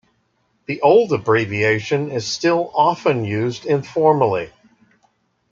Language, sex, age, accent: English, male, 40-49, United States English